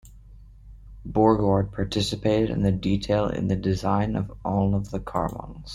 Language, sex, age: English, male, under 19